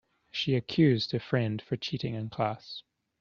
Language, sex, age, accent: English, male, 30-39, New Zealand English